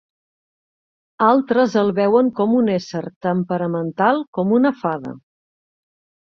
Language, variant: Catalan, Central